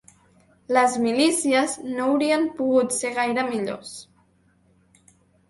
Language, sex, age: Catalan, male, 40-49